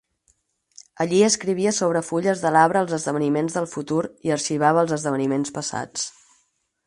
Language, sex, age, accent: Catalan, female, 40-49, estàndard